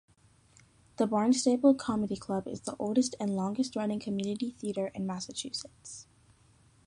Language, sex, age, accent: English, female, under 19, United States English